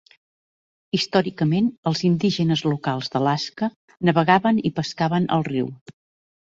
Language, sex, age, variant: Catalan, female, 60-69, Central